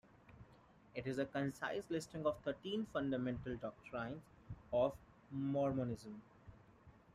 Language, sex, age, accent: English, male, 19-29, India and South Asia (India, Pakistan, Sri Lanka)